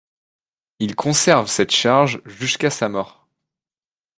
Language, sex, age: French, male, 19-29